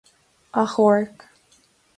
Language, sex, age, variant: Irish, female, 19-29, Gaeilge na Mumhan